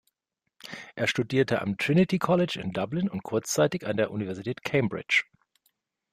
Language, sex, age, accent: German, male, 40-49, Deutschland Deutsch